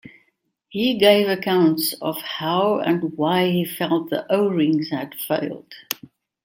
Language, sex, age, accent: English, female, 60-69, Southern African (South Africa, Zimbabwe, Namibia)